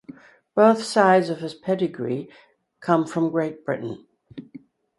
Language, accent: English, Canadian English